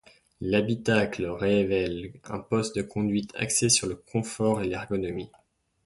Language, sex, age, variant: French, male, 19-29, Français de métropole